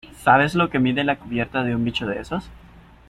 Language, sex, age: Spanish, male, 30-39